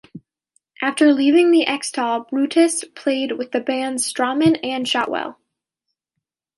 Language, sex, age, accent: English, female, 19-29, United States English